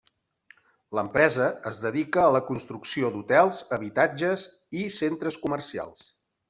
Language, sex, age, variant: Catalan, male, 50-59, Septentrional